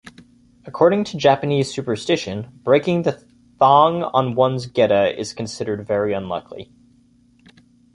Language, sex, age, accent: English, male, 19-29, United States English